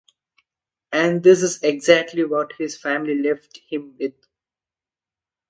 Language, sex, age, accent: English, male, 19-29, India and South Asia (India, Pakistan, Sri Lanka)